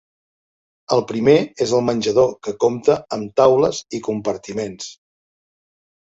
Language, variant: Catalan, Central